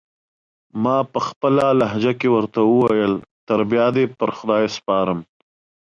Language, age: Pashto, 19-29